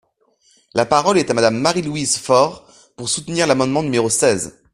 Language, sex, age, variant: French, male, 19-29, Français de métropole